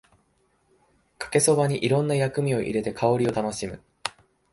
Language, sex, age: Japanese, male, 19-29